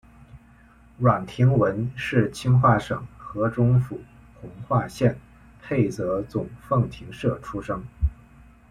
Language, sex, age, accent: Chinese, male, 19-29, 出生地：河北省